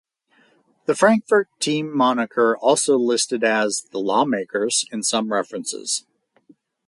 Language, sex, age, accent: English, male, 40-49, United States English